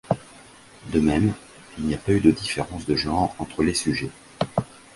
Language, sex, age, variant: French, male, 50-59, Français de métropole